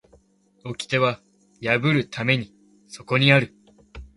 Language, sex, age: Japanese, male, 19-29